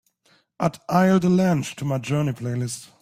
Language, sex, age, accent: English, male, 19-29, United States English